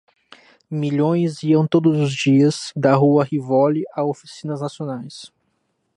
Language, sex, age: Portuguese, male, 19-29